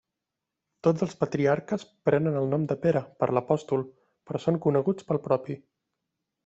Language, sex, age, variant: Catalan, male, 30-39, Central